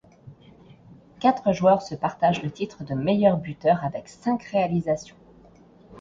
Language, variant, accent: French, Français de métropole, Parisien